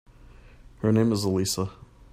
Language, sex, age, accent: English, male, 30-39, United States English